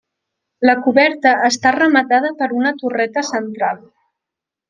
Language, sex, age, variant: Catalan, female, under 19, Central